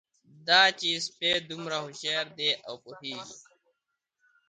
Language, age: Pashto, under 19